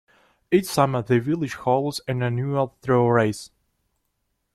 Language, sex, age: English, male, 19-29